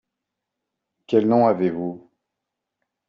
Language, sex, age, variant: French, male, 40-49, Français de métropole